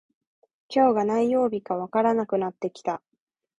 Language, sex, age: Japanese, female, 19-29